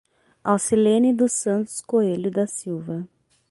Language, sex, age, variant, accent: Portuguese, female, 30-39, Portuguese (Brasil), Paulista